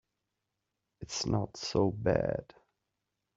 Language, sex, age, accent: English, male, 30-39, England English